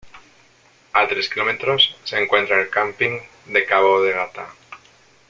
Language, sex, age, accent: Spanish, male, 30-39, España: Centro-Sur peninsular (Madrid, Toledo, Castilla-La Mancha)